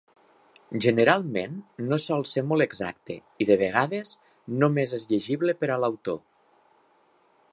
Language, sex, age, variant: Catalan, male, 40-49, Nord-Occidental